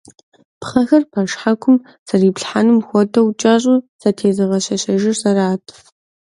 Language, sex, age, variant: Kabardian, female, under 19, Адыгэбзэ (Къэбэрдей, Кирил, псоми зэдай)